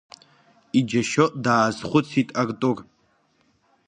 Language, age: Abkhazian, under 19